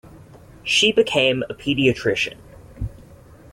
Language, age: English, 19-29